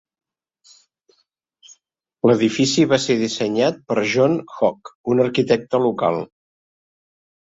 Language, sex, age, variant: Catalan, male, 60-69, Central